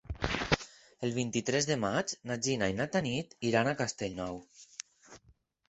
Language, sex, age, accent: Catalan, male, 30-39, valencià; valencià meridional